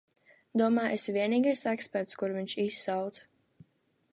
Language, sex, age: Latvian, female, under 19